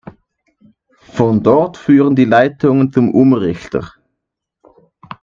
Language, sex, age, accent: German, male, under 19, Schweizerdeutsch